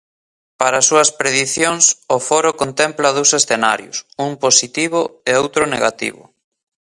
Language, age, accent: Galician, 30-39, Atlántico (seseo e gheada)